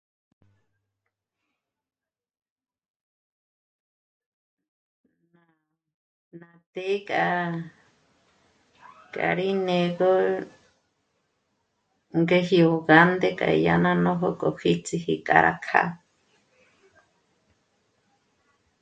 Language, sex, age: Michoacán Mazahua, female, 60-69